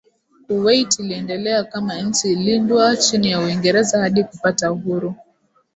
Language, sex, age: Swahili, female, 19-29